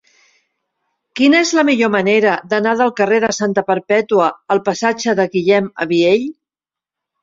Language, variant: Catalan, Central